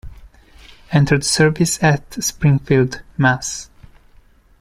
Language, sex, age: English, male, 30-39